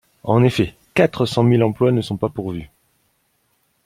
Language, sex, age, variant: French, male, 19-29, Français de métropole